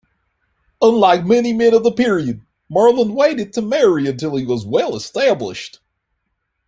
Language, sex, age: English, male, 40-49